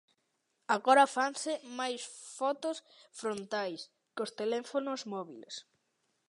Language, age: Galician, under 19